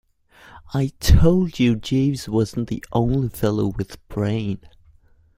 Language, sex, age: English, male, 19-29